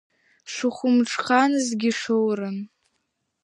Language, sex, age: Abkhazian, female, under 19